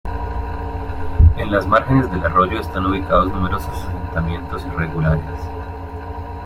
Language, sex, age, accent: Spanish, male, 30-39, Andino-Pacífico: Colombia, Perú, Ecuador, oeste de Bolivia y Venezuela andina